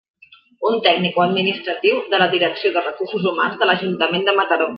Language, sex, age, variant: Catalan, female, 40-49, Central